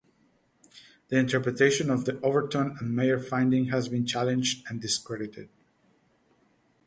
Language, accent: English, United States English